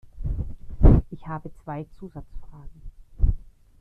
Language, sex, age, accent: German, female, 50-59, Österreichisches Deutsch